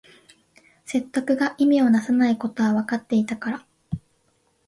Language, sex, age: Japanese, female, 19-29